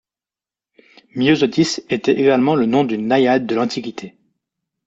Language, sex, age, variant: French, male, 19-29, Français de métropole